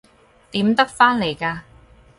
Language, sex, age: Cantonese, female, 19-29